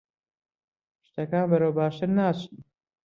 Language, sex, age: Central Kurdish, male, 30-39